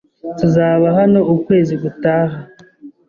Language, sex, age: Kinyarwanda, male, 19-29